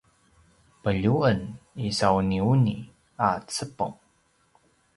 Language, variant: Paiwan, pinayuanan a kinaikacedasan (東排灣語)